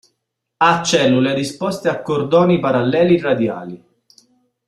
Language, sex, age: Italian, male, 30-39